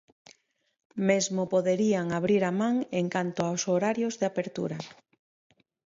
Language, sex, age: Galician, female, 40-49